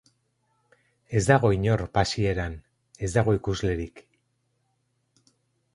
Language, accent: Basque, Erdialdekoa edo Nafarra (Gipuzkoa, Nafarroa)